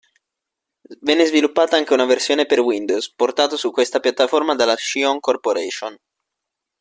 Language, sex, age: Italian, male, 19-29